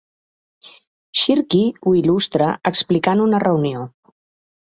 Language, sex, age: Catalan, female, 40-49